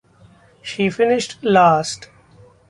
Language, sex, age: English, male, 30-39